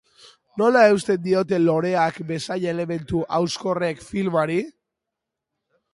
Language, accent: Basque, Mendebalekoa (Araba, Bizkaia, Gipuzkoako mendebaleko herri batzuk)